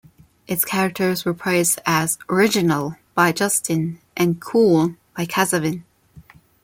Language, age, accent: English, 19-29, Filipino